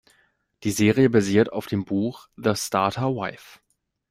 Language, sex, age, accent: German, male, 19-29, Deutschland Deutsch